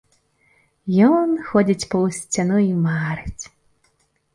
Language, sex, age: Belarusian, female, 30-39